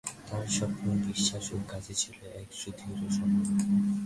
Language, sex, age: Bengali, male, under 19